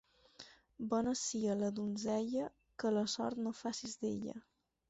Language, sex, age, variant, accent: Catalan, female, 19-29, Balear, menorquí